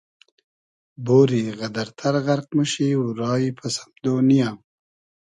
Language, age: Hazaragi, 19-29